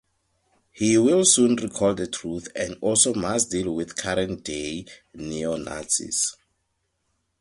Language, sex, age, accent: English, male, 30-39, Southern African (South Africa, Zimbabwe, Namibia)